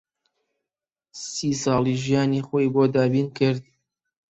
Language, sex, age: Central Kurdish, male, 30-39